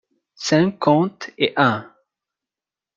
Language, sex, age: French, male, 19-29